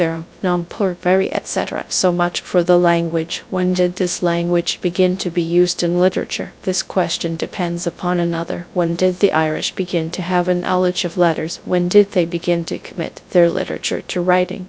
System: TTS, GradTTS